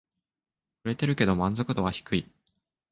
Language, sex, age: Japanese, male, 19-29